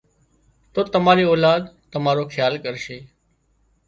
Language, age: Wadiyara Koli, 30-39